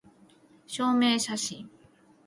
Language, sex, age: Japanese, female, 30-39